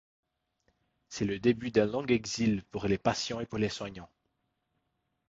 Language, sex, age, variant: French, male, 19-29, Français de métropole